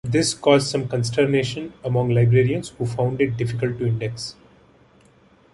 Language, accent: English, India and South Asia (India, Pakistan, Sri Lanka)